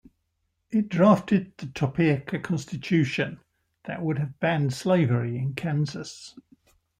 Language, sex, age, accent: English, male, 60-69, England English